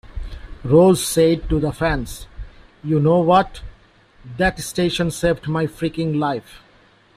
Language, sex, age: English, male, 40-49